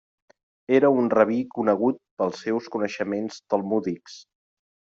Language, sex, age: Catalan, male, 40-49